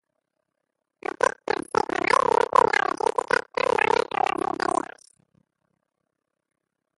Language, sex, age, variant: Catalan, male, 60-69, Central